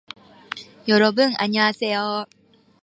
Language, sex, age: Japanese, female, 19-29